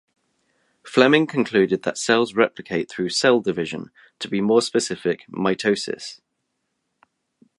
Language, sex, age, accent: English, male, 19-29, England English